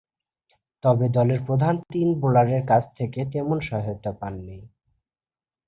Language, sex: Bengali, male